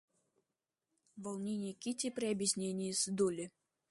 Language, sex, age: Russian, male, under 19